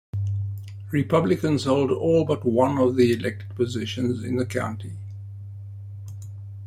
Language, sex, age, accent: English, male, 60-69, Southern African (South Africa, Zimbabwe, Namibia)